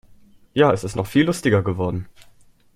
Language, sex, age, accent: German, male, under 19, Deutschland Deutsch